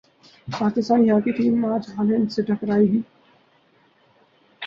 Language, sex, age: Urdu, male, 19-29